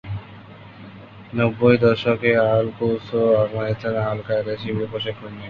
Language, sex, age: Bengali, male, under 19